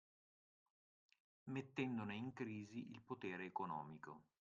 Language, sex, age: Italian, male, 50-59